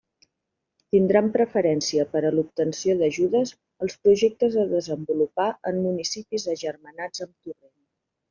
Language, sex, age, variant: Catalan, female, 50-59, Central